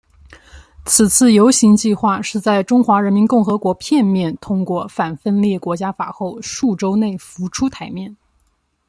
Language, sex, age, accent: Chinese, female, 19-29, 出生地：江西省